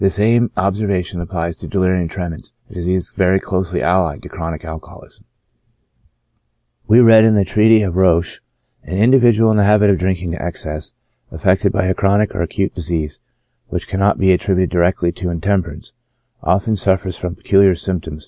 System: none